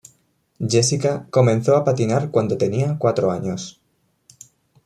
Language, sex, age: Spanish, male, 19-29